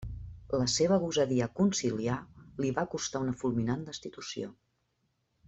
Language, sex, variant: Catalan, female, Central